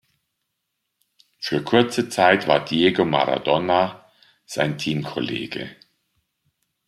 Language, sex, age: German, male, 50-59